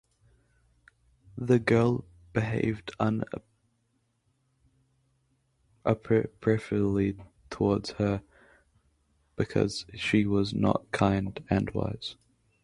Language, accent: English, New Zealand English